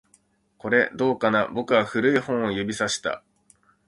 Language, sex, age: Japanese, male, 30-39